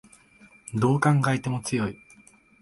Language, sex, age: Japanese, male, 19-29